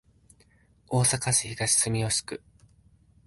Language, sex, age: Japanese, male, 19-29